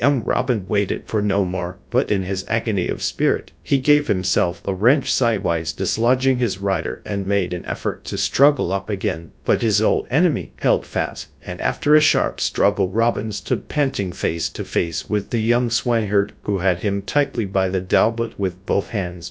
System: TTS, GradTTS